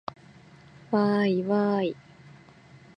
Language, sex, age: Japanese, female, 19-29